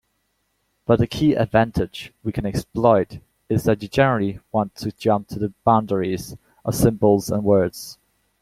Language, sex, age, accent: English, male, 19-29, United States English